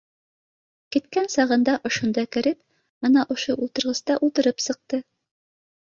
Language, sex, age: Bashkir, female, 50-59